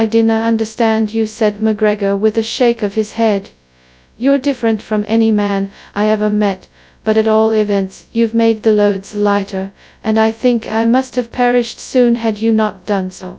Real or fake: fake